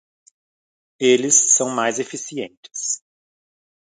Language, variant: Portuguese, Portuguese (Brasil)